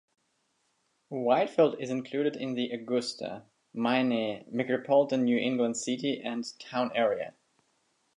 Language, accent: English, Slavic